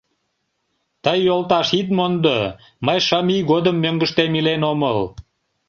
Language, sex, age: Mari, male, 50-59